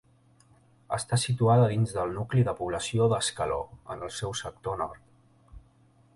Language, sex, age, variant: Catalan, male, 19-29, Central